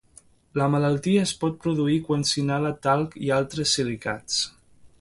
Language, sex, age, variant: Catalan, male, 19-29, Central